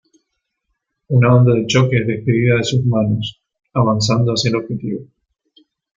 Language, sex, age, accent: Spanish, male, 30-39, Rioplatense: Argentina, Uruguay, este de Bolivia, Paraguay